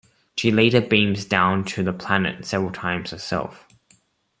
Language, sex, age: English, male, 19-29